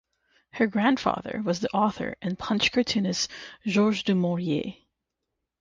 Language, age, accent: English, 19-29, United States English; Canadian English